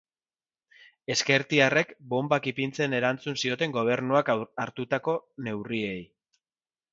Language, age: Basque, 90+